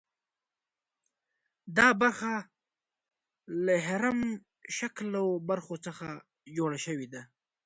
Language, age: Pashto, 19-29